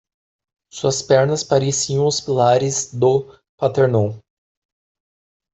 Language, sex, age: Portuguese, female, 30-39